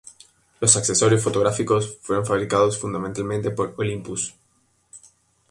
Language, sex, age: Spanish, male, 19-29